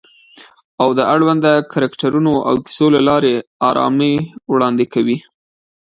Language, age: Pashto, 19-29